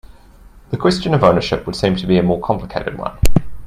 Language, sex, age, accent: English, male, 30-39, New Zealand English